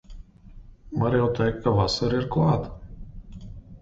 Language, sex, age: Latvian, male, 40-49